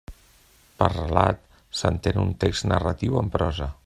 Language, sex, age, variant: Catalan, male, 40-49, Central